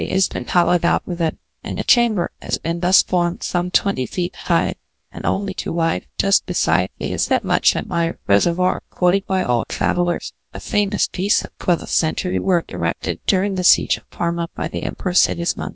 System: TTS, GlowTTS